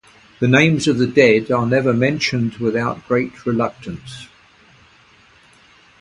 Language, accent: English, England English